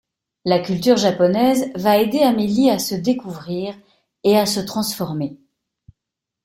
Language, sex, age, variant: French, female, 50-59, Français de métropole